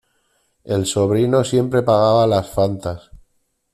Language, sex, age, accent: Spanish, male, 40-49, España: Norte peninsular (Asturias, Castilla y León, Cantabria, País Vasco, Navarra, Aragón, La Rioja, Guadalajara, Cuenca)